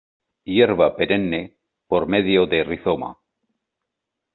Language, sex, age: Spanish, male, 50-59